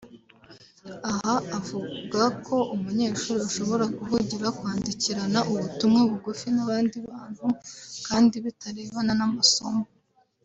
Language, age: Kinyarwanda, 19-29